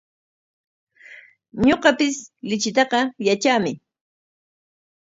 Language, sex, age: Corongo Ancash Quechua, female, 50-59